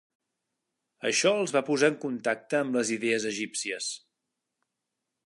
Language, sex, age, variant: Catalan, male, 40-49, Central